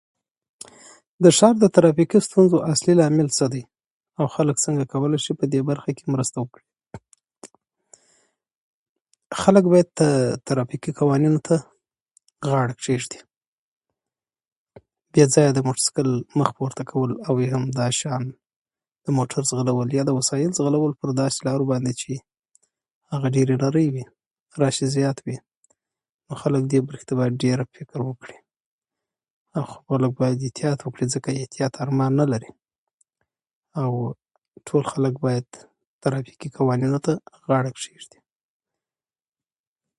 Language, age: Pashto, 30-39